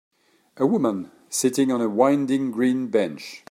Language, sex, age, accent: English, male, 40-49, United States English